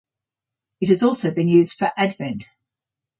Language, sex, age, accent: English, female, 60-69, Australian English